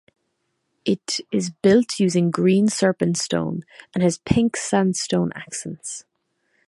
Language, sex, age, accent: English, female, under 19, Irish English